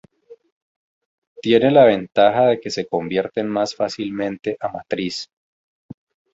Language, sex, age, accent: Spanish, male, 30-39, Andino-Pacífico: Colombia, Perú, Ecuador, oeste de Bolivia y Venezuela andina